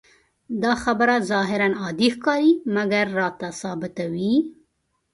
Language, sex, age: Pashto, female, 40-49